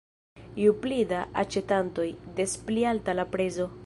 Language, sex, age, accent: Esperanto, female, under 19, Internacia